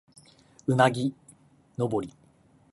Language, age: Japanese, 19-29